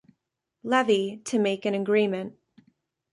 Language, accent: English, United States English